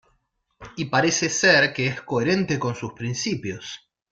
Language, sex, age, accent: Spanish, male, 30-39, Rioplatense: Argentina, Uruguay, este de Bolivia, Paraguay